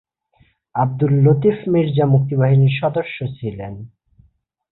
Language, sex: Bengali, male